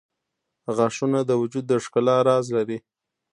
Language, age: Pashto, 19-29